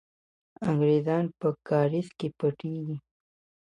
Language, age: Pashto, under 19